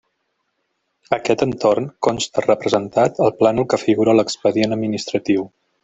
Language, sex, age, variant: Catalan, male, 40-49, Central